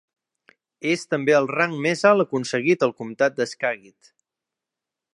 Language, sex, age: Catalan, male, 30-39